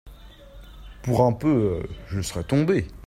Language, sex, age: French, male, under 19